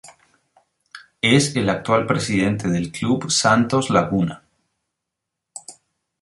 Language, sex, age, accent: Spanish, male, 19-29, Andino-Pacífico: Colombia, Perú, Ecuador, oeste de Bolivia y Venezuela andina